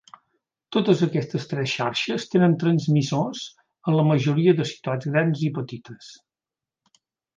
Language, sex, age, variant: Catalan, male, 60-69, Central